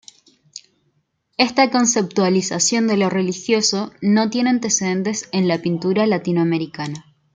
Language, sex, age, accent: Spanish, female, 19-29, Chileno: Chile, Cuyo